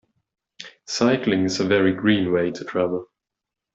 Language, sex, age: English, male, 19-29